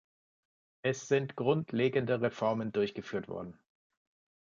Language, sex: German, male